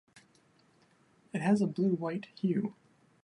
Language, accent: English, United States English